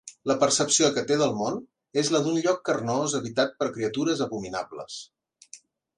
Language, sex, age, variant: Catalan, male, 30-39, Central